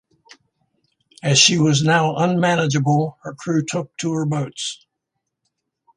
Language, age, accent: English, 60-69, United States English